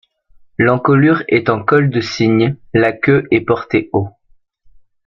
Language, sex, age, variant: French, male, 19-29, Français de métropole